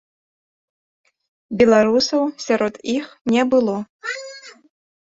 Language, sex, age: Belarusian, female, 19-29